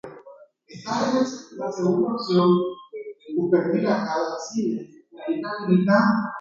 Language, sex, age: Guarani, male, 19-29